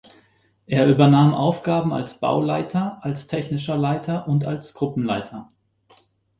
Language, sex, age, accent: German, male, 30-39, Deutschland Deutsch